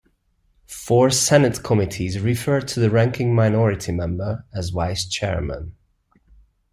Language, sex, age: English, male, 30-39